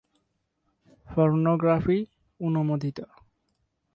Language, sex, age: Bengali, male, 19-29